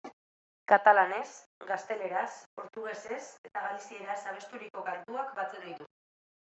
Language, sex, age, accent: Basque, female, 19-29, Mendebalekoa (Araba, Bizkaia, Gipuzkoako mendebaleko herri batzuk)